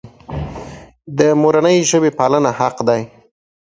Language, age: Pashto, 19-29